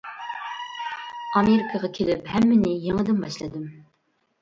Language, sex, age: Uyghur, female, 30-39